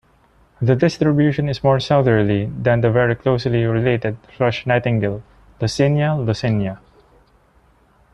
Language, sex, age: English, male, 19-29